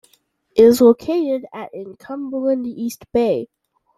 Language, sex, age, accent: English, male, under 19, United States English